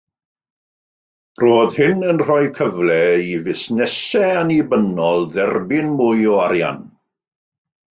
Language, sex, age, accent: Welsh, male, 50-59, Y Deyrnas Unedig Cymraeg